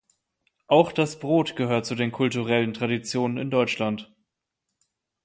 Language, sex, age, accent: German, male, 19-29, Deutschland Deutsch